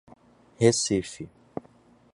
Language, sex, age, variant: Portuguese, male, 19-29, Portuguese (Brasil)